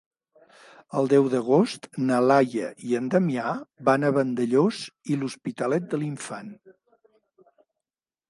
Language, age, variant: Catalan, 60-69, Central